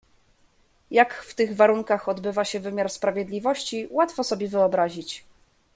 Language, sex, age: Polish, female, 19-29